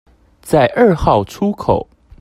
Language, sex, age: Chinese, male, 19-29